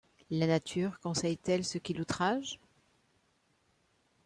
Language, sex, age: French, female, 50-59